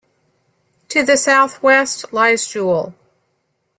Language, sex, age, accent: English, female, 50-59, United States English